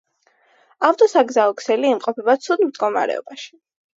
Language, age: Georgian, under 19